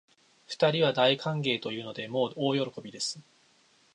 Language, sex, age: Japanese, male, 19-29